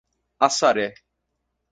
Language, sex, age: Portuguese, male, 19-29